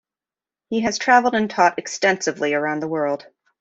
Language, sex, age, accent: English, female, 30-39, United States English